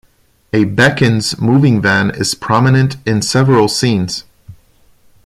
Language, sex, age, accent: English, male, 30-39, United States English